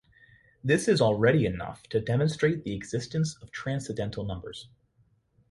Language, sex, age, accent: English, male, 19-29, United States English